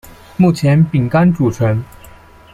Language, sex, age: Chinese, male, 19-29